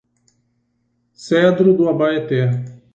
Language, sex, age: Portuguese, male, 60-69